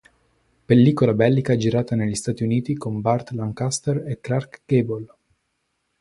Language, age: Italian, 19-29